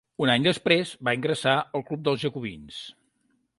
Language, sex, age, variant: Catalan, male, 50-59, Central